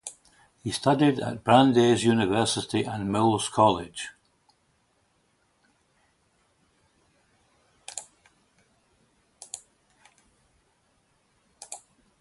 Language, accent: English, Scottish English